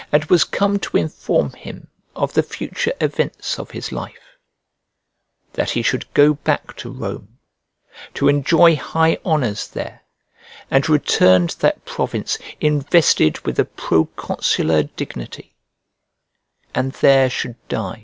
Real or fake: real